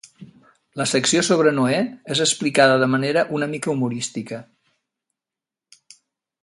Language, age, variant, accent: Catalan, 60-69, Central, central